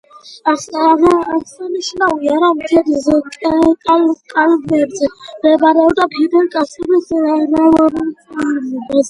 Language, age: Georgian, 30-39